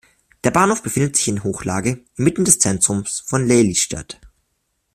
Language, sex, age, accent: German, male, under 19, Deutschland Deutsch